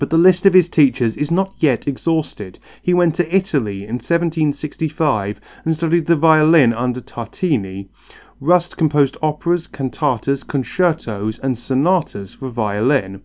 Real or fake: real